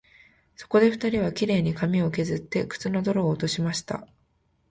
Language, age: Japanese, 19-29